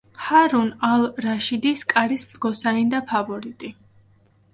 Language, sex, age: Georgian, female, 19-29